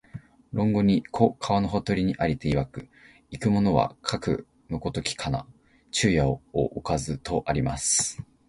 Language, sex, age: Japanese, male, 19-29